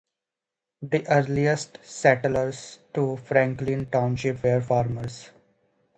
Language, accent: English, England English